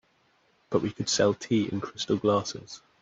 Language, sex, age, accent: English, male, 19-29, England English